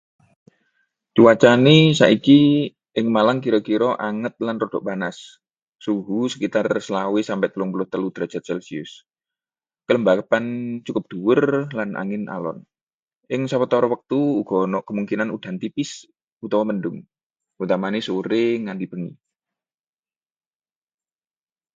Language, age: Javanese, 30-39